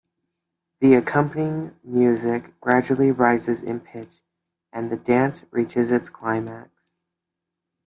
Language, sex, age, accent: English, male, under 19, United States English